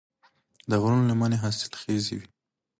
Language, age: Pashto, 30-39